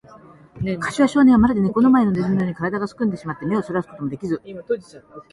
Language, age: Japanese, 60-69